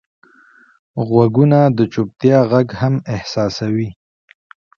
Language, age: Pashto, 19-29